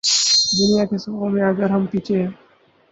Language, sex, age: Urdu, male, 19-29